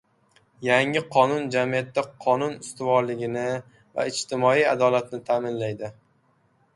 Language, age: Uzbek, 19-29